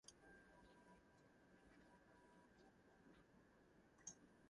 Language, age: English, 19-29